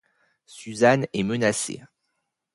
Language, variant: French, Français de métropole